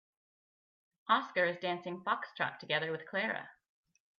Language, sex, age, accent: English, female, 30-39, Canadian English